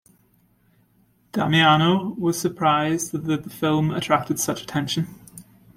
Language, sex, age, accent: English, male, 19-29, Irish English